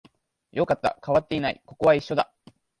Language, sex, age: Japanese, male, 19-29